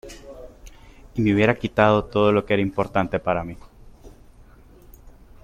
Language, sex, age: Spanish, female, 19-29